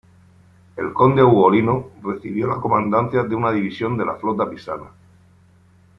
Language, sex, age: Spanish, male, 50-59